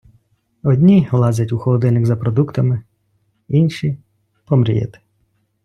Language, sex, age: Ukrainian, male, 30-39